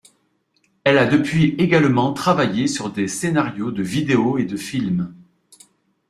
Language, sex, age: French, male, 40-49